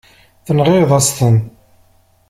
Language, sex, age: Kabyle, male, 30-39